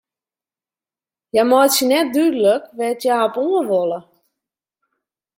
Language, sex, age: Western Frisian, female, 40-49